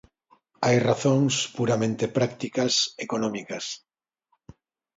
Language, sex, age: Galician, male, 50-59